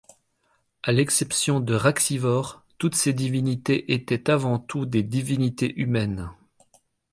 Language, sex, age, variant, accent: French, male, 30-39, Français d'Europe, Français de Belgique